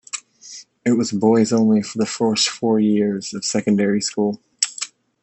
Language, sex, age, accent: English, male, 19-29, United States English